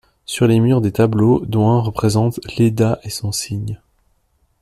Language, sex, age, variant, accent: French, male, 19-29, Français d'Europe, Français de Suisse